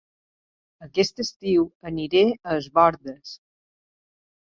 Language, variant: Catalan, Balear